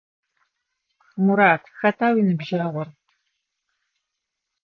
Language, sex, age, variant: Adyghe, female, 30-39, Адыгабзэ (Кирил, пстэумэ зэдыряе)